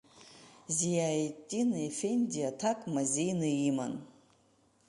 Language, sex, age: Abkhazian, female, 40-49